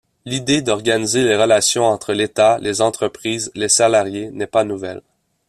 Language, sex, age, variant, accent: French, male, 19-29, Français d'Amérique du Nord, Français du Canada